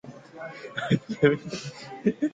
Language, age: English, 19-29